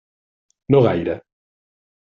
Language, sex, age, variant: Catalan, male, 40-49, Central